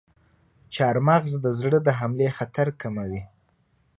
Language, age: Pashto, 19-29